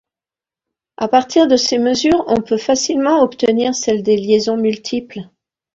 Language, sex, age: French, female, 50-59